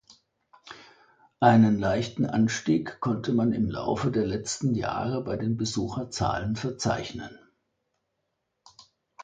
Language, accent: German, Deutschland Deutsch